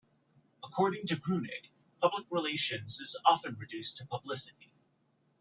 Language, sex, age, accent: English, male, 19-29, United States English